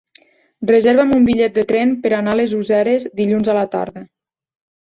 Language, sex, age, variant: Catalan, female, 19-29, Nord-Occidental